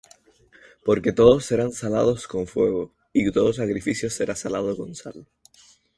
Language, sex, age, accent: Spanish, male, 19-29, España: Islas Canarias